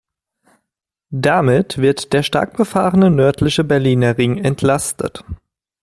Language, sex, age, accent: German, male, 30-39, Deutschland Deutsch